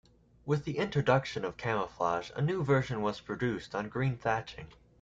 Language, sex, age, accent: English, male, 19-29, United States English